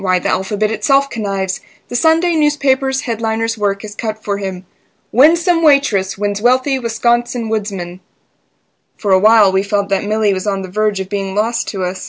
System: none